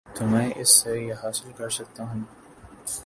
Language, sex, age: Urdu, male, 19-29